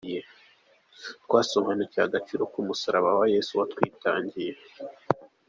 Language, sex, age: Kinyarwanda, male, 19-29